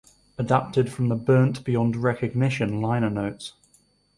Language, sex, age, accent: English, male, 19-29, England English